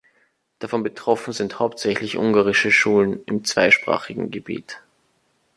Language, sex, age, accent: German, male, 19-29, Österreichisches Deutsch